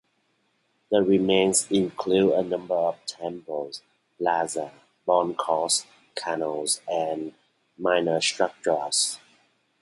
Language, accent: English, Australian English